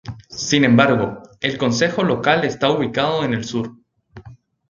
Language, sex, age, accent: Spanish, male, 19-29, América central